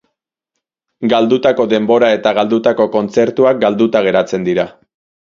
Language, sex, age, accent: Basque, male, 19-29, Mendebalekoa (Araba, Bizkaia, Gipuzkoako mendebaleko herri batzuk)